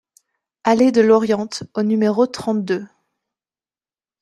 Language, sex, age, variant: French, female, 30-39, Français de métropole